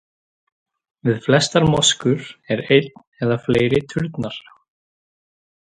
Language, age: Icelandic, 30-39